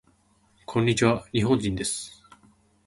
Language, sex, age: Japanese, male, 19-29